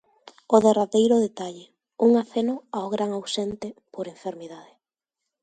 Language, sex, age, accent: Galician, female, 19-29, Normativo (estándar)